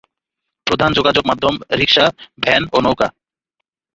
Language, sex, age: Bengali, male, 19-29